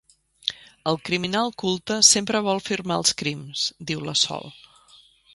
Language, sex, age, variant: Catalan, female, 40-49, Central